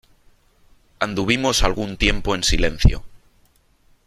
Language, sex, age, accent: Spanish, male, 30-39, España: Norte peninsular (Asturias, Castilla y León, Cantabria, País Vasco, Navarra, Aragón, La Rioja, Guadalajara, Cuenca)